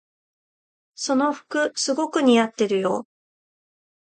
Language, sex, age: Japanese, female, 40-49